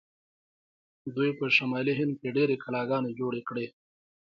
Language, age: Pashto, 30-39